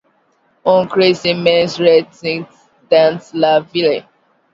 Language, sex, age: French, female, 19-29